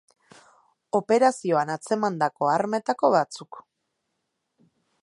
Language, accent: Basque, Erdialdekoa edo Nafarra (Gipuzkoa, Nafarroa)